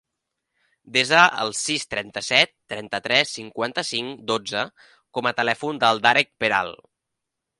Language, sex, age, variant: Catalan, male, 19-29, Central